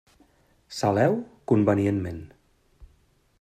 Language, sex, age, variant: Catalan, male, 40-49, Central